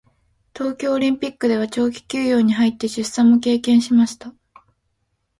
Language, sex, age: Japanese, female, 19-29